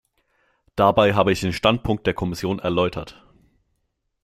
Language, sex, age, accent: German, male, 19-29, Deutschland Deutsch